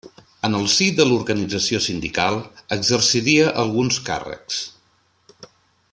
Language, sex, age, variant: Catalan, male, 40-49, Central